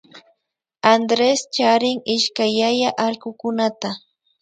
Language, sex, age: Imbabura Highland Quichua, female, 19-29